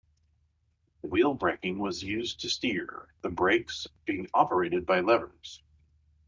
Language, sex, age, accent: English, male, 19-29, United States English